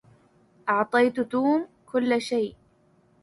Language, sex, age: Arabic, female, 19-29